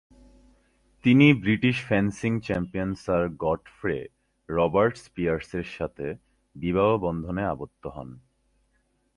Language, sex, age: Bengali, male, 19-29